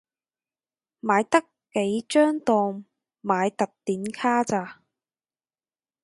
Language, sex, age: Cantonese, female, 19-29